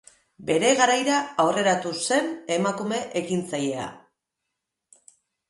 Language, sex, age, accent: Basque, female, 40-49, Mendebalekoa (Araba, Bizkaia, Gipuzkoako mendebaleko herri batzuk)